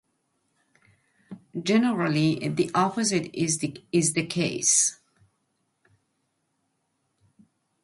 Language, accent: English, United States English